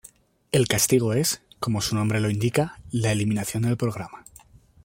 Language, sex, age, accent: Spanish, male, 19-29, España: Centro-Sur peninsular (Madrid, Toledo, Castilla-La Mancha)